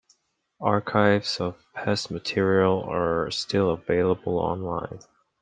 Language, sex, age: English, male, 19-29